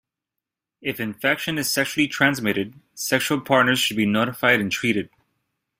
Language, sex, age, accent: English, male, 30-39, United States English